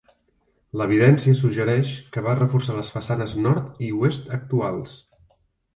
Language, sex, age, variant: Catalan, male, 40-49, Central